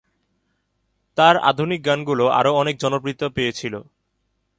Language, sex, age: Bengali, male, 19-29